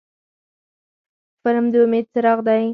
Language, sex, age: Pashto, female, under 19